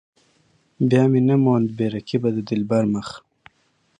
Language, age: Pashto, 19-29